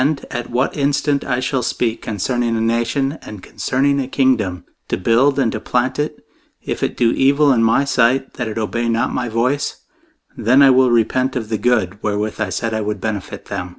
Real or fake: real